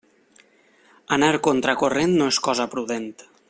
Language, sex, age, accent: Catalan, male, 19-29, valencià